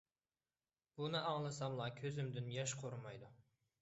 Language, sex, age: Uyghur, male, 19-29